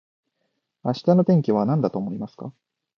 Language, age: Japanese, 19-29